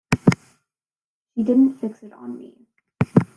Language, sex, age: English, female, under 19